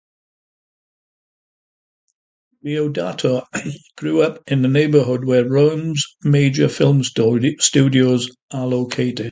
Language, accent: English, Welsh English